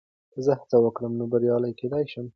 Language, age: Pashto, 19-29